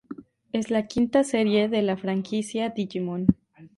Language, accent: Spanish, México